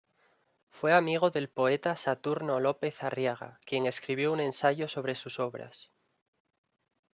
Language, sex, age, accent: Spanish, male, 19-29, España: Norte peninsular (Asturias, Castilla y León, Cantabria, País Vasco, Navarra, Aragón, La Rioja, Guadalajara, Cuenca)